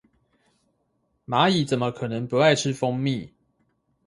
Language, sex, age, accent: Chinese, male, 19-29, 出生地：臺北市